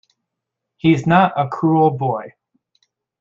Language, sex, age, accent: English, male, 19-29, United States English